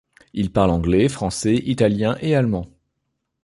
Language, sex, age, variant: French, male, 19-29, Français de métropole